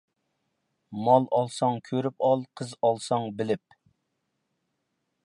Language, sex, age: Uyghur, male, 40-49